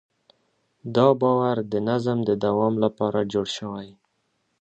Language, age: Pashto, 19-29